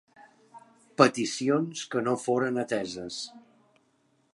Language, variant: Catalan, Central